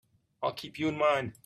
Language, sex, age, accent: English, male, 30-39, United States English